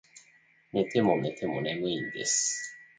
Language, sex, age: Japanese, male, 30-39